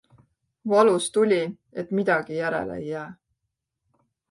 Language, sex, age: Estonian, female, 30-39